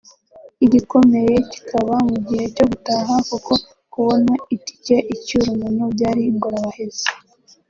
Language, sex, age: Kinyarwanda, female, 19-29